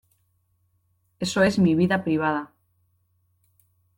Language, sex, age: Spanish, female, 30-39